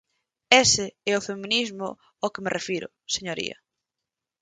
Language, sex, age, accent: Galician, female, 19-29, Normativo (estándar)